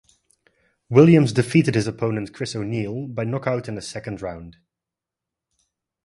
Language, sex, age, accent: English, male, 19-29, Dutch